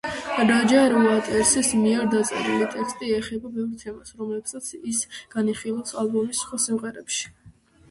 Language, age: Georgian, under 19